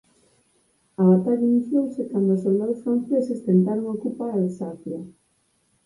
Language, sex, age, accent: Galician, female, 30-39, Normativo (estándar)